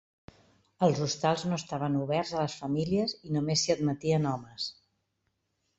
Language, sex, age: Catalan, female, 50-59